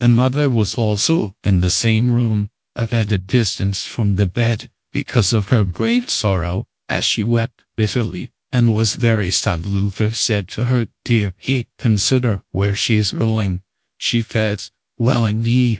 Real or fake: fake